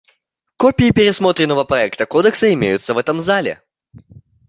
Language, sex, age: Russian, male, 19-29